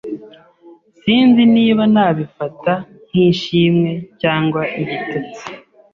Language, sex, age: Kinyarwanda, male, 30-39